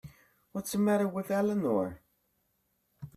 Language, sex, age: English, male, 19-29